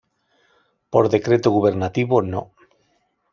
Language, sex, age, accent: Spanish, male, 40-49, España: Sur peninsular (Andalucia, Extremadura, Murcia)